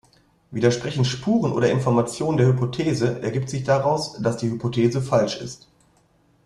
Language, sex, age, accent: German, male, 30-39, Deutschland Deutsch